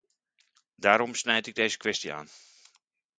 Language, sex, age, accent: Dutch, male, 40-49, Nederlands Nederlands